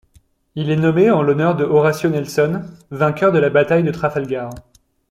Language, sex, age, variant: French, male, 19-29, Français de métropole